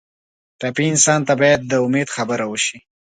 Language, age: Pashto, 19-29